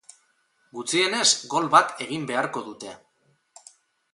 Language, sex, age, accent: Basque, male, 40-49, Mendebalekoa (Araba, Bizkaia, Gipuzkoako mendebaleko herri batzuk)